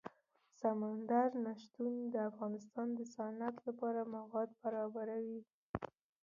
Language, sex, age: Pashto, female, under 19